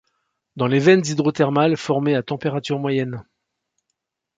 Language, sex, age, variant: French, male, 60-69, Français de métropole